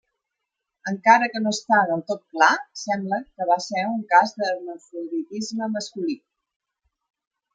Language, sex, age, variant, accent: Catalan, female, 50-59, Nord-Occidental, Empordanès